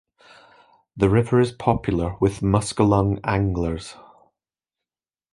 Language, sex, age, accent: English, male, 40-49, Scottish English